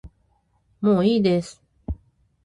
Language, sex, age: Japanese, female, 40-49